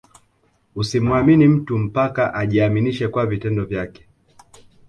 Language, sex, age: Swahili, male, 19-29